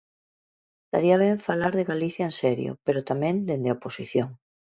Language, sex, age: Galician, female, 40-49